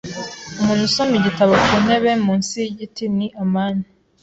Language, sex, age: Kinyarwanda, female, 19-29